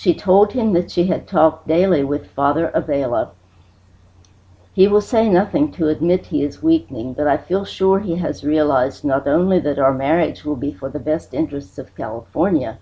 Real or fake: real